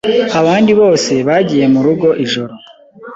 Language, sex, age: Kinyarwanda, male, 19-29